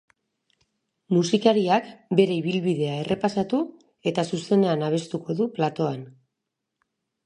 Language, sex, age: Basque, female, 40-49